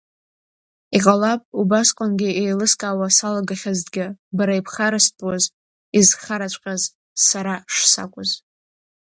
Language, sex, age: Abkhazian, female, under 19